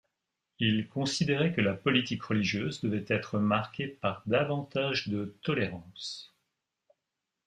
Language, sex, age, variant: French, male, 50-59, Français de métropole